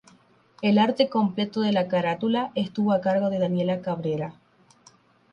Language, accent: Spanish, Rioplatense: Argentina, Uruguay, este de Bolivia, Paraguay